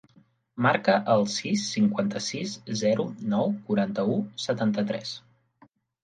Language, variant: Catalan, Central